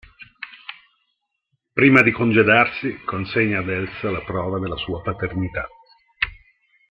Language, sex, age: Italian, male, 60-69